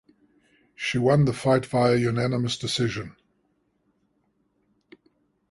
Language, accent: English, Southern African (South Africa, Zimbabwe, Namibia)